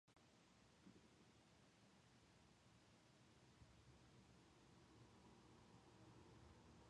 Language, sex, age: English, female, 19-29